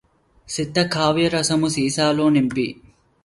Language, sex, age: Telugu, male, 19-29